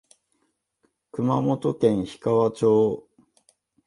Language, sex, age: Japanese, male, 40-49